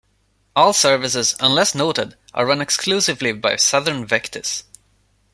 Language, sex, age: English, male, 19-29